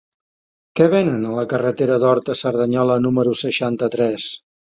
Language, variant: Catalan, Central